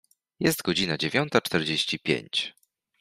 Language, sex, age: Polish, male, 19-29